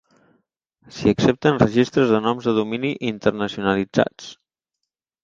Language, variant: Catalan, Central